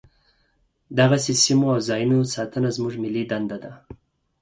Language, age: Pashto, 30-39